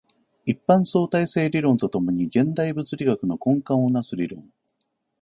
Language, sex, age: Japanese, male, 50-59